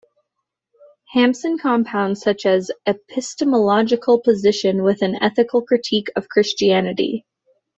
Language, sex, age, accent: English, female, 19-29, United States English